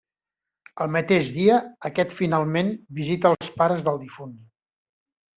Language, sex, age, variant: Catalan, male, 40-49, Central